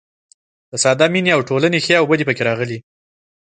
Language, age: Pashto, 19-29